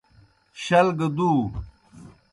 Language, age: Kohistani Shina, 60-69